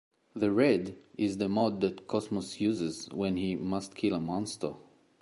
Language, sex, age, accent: English, male, 30-39, Canadian English